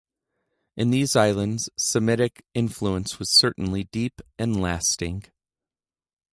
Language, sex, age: English, male, 30-39